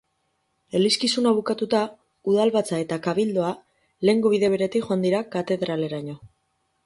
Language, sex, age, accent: Basque, female, 19-29, Mendebalekoa (Araba, Bizkaia, Gipuzkoako mendebaleko herri batzuk)